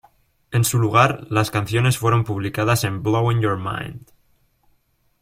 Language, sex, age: Spanish, male, 19-29